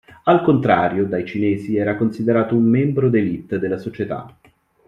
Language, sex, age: Italian, male, 30-39